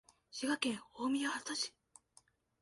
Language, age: Japanese, 19-29